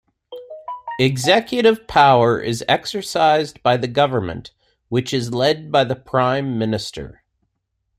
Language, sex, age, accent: English, male, 40-49, United States English